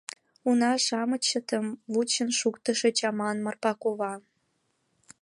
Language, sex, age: Mari, female, 19-29